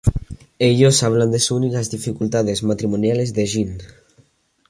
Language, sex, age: Spanish, male, under 19